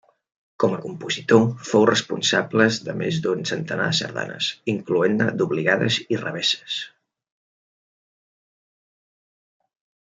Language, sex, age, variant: Catalan, male, 30-39, Central